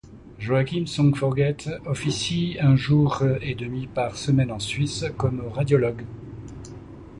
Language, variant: French, Français de métropole